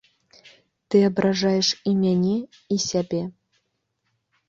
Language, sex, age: Belarusian, female, 30-39